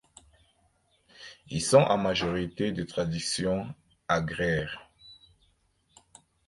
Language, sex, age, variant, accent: French, male, 30-39, Français d'Afrique subsaharienne et des îles africaines, Français du Cameroun